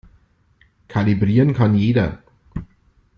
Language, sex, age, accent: German, male, 40-49, Deutschland Deutsch